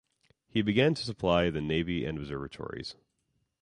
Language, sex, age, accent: English, male, 19-29, United States English